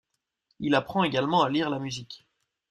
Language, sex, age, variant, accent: French, male, 19-29, Français d'Europe, Français de Belgique